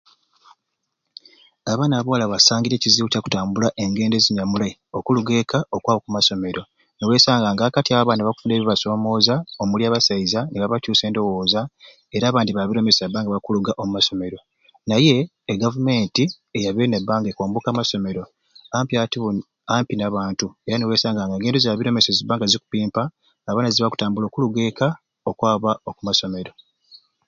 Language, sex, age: Ruuli, male, 30-39